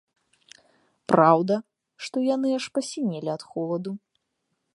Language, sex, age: Belarusian, female, 19-29